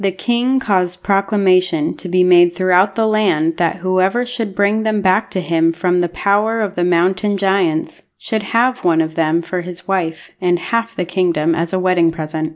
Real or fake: real